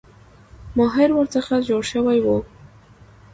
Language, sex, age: Pashto, female, 19-29